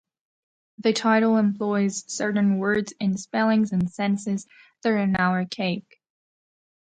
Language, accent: English, United States English